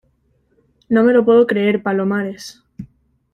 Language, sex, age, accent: Spanish, female, 19-29, España: Centro-Sur peninsular (Madrid, Toledo, Castilla-La Mancha)